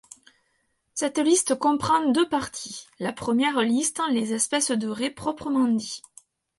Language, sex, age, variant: French, female, 30-39, Français de métropole